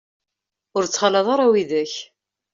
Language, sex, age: Kabyle, female, 30-39